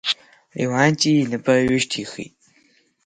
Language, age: Abkhazian, under 19